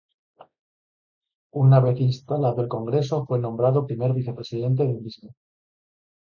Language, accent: Spanish, España: Centro-Sur peninsular (Madrid, Toledo, Castilla-La Mancha)